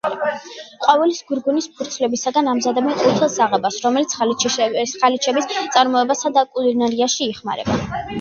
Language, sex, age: Georgian, female, under 19